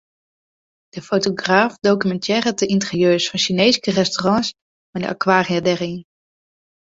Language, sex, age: Western Frisian, female, under 19